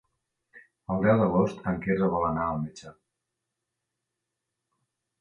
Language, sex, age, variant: Catalan, male, 50-59, Central